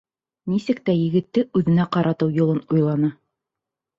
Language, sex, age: Bashkir, female, 30-39